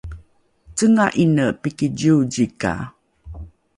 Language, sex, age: Rukai, female, 40-49